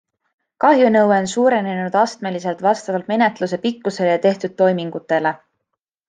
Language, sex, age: Estonian, female, 19-29